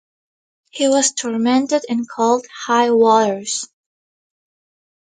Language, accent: English, United States English